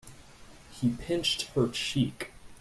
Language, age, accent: English, 19-29, United States English